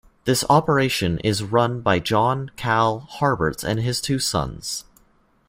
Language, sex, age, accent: English, male, 19-29, United States English